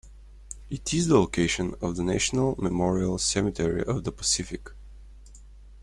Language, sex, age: English, male, 19-29